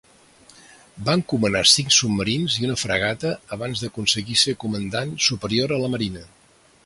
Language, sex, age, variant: Catalan, male, 60-69, Central